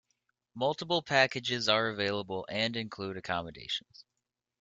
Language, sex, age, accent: English, male, 19-29, United States English